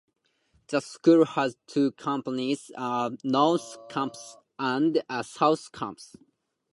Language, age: English, 19-29